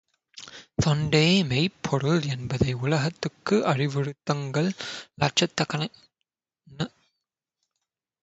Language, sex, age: Tamil, male, under 19